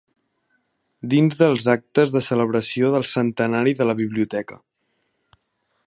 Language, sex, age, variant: Catalan, male, under 19, Central